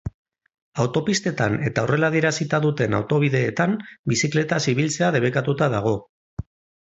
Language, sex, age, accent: Basque, male, 40-49, Mendebalekoa (Araba, Bizkaia, Gipuzkoako mendebaleko herri batzuk)